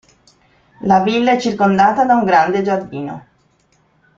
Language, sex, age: Italian, female, 40-49